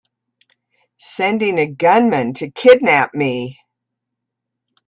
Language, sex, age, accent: English, female, 60-69, United States English